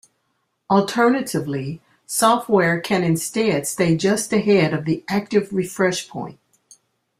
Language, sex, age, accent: English, female, 60-69, United States English